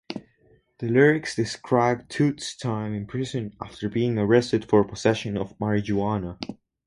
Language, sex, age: English, male, under 19